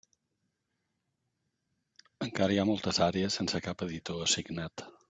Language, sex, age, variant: Catalan, male, 50-59, Central